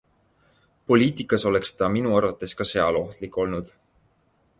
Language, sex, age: Estonian, male, 19-29